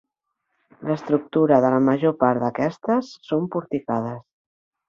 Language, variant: Catalan, Central